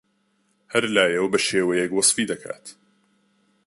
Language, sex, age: Central Kurdish, male, 30-39